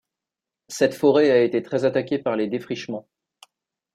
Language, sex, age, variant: French, male, 19-29, Français de métropole